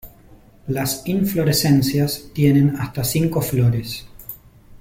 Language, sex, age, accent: Spanish, male, 40-49, Rioplatense: Argentina, Uruguay, este de Bolivia, Paraguay